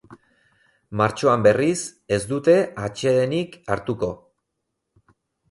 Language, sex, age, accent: Basque, male, 40-49, Erdialdekoa edo Nafarra (Gipuzkoa, Nafarroa)